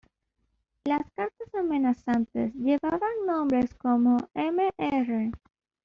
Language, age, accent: Spanish, 90+, Andino-Pacífico: Colombia, Perú, Ecuador, oeste de Bolivia y Venezuela andina